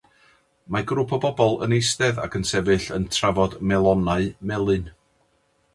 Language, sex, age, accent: Welsh, male, 40-49, Y Deyrnas Unedig Cymraeg